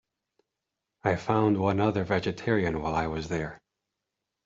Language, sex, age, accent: English, male, 30-39, United States English